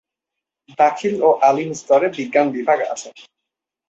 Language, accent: Bengali, Bangladeshi